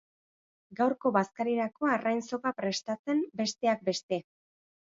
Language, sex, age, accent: Basque, female, 30-39, Batua